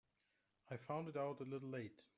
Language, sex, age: English, male, 30-39